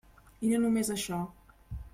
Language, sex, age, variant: Catalan, female, 30-39, Central